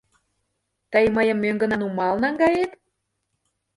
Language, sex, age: Mari, female, 30-39